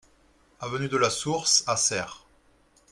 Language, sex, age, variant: French, male, 30-39, Français de métropole